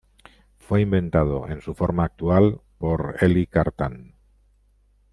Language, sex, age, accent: Spanish, male, 50-59, España: Norte peninsular (Asturias, Castilla y León, Cantabria, País Vasco, Navarra, Aragón, La Rioja, Guadalajara, Cuenca)